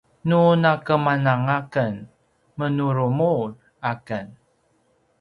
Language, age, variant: Paiwan, 30-39, pinayuanan a kinaikacedasan (東排灣語)